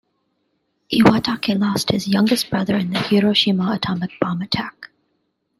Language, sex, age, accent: English, female, 30-39, United States English